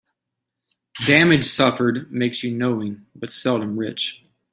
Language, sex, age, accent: English, male, 30-39, United States English